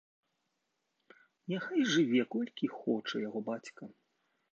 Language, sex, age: Belarusian, male, 40-49